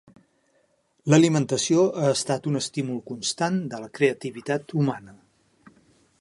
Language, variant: Catalan, Central